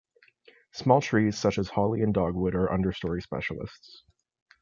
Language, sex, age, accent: English, male, under 19, United States English